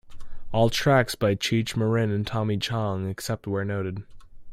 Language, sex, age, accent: English, male, under 19, United States English